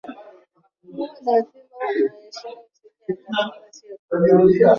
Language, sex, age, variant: Swahili, female, 19-29, Kiswahili cha Bara ya Kenya